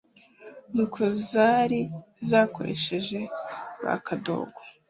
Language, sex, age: Kinyarwanda, female, 19-29